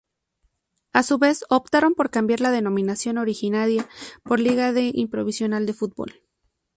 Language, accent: Spanish, México